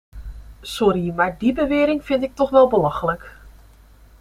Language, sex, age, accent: Dutch, female, 30-39, Nederlands Nederlands